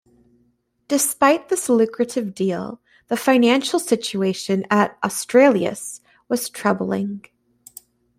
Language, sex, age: English, female, 19-29